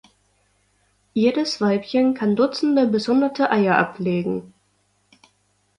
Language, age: German, 19-29